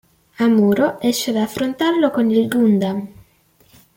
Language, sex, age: Italian, male, 30-39